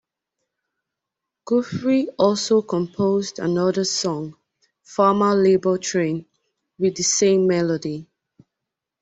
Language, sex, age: English, female, 19-29